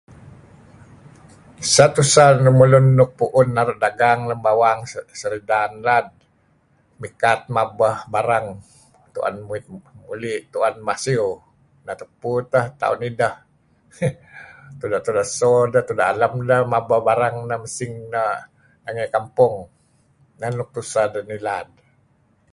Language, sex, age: Kelabit, male, 60-69